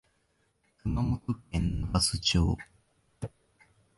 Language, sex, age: Japanese, male, 19-29